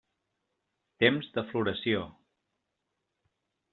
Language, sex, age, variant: Catalan, male, 40-49, Central